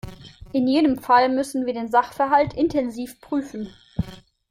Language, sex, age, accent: German, female, 19-29, Deutschland Deutsch